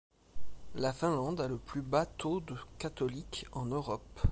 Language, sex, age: French, male, 30-39